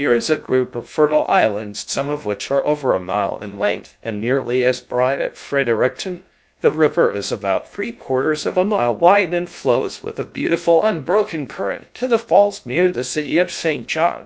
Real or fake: fake